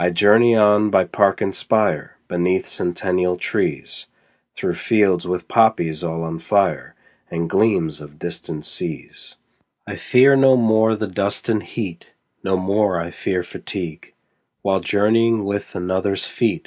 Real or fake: real